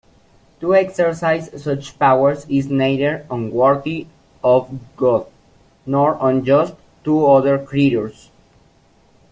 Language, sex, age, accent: English, male, 19-29, United States English